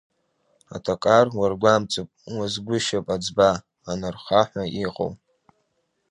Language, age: Abkhazian, under 19